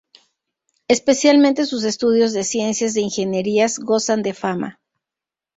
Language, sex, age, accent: Spanish, female, 50-59, México